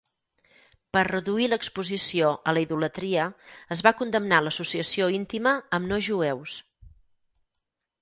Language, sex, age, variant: Catalan, female, 50-59, Central